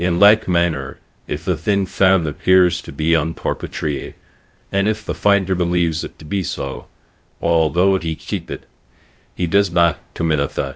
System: TTS, VITS